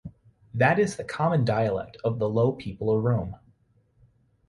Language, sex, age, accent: English, male, 19-29, United States English